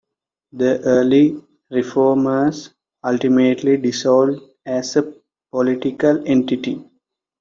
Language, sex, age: English, male, 19-29